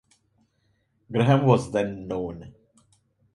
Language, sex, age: English, male, 30-39